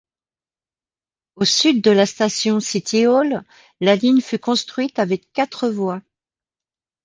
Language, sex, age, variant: French, female, 50-59, Français de métropole